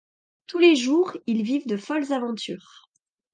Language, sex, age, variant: French, female, 40-49, Français de métropole